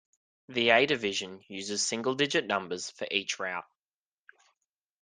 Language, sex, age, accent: English, male, 19-29, Australian English